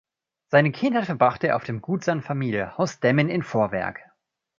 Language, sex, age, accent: German, male, 30-39, Deutschland Deutsch